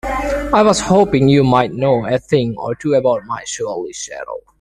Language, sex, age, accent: English, male, 19-29, India and South Asia (India, Pakistan, Sri Lanka)